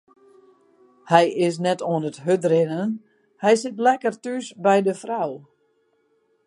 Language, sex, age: Western Frisian, female, 50-59